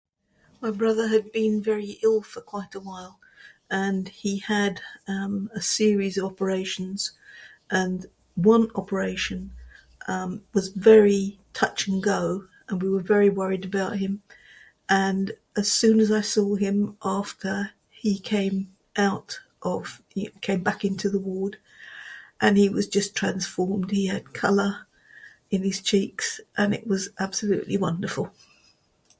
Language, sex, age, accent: English, female, 70-79, England English